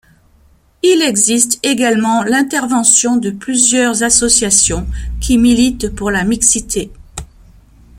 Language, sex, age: French, female, 50-59